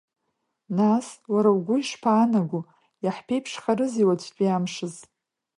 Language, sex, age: Abkhazian, female, 30-39